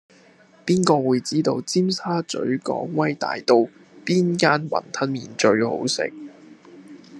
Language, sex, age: Cantonese, male, 19-29